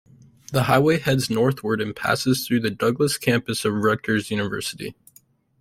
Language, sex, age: English, male, under 19